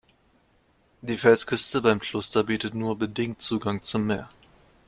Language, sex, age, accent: German, male, under 19, Deutschland Deutsch